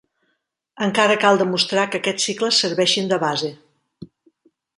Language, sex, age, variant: Catalan, female, 40-49, Central